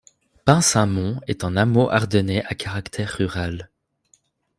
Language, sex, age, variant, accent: French, male, 19-29, Français d'Europe, Français de Suisse